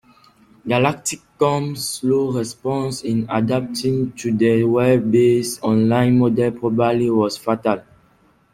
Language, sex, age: English, female, 30-39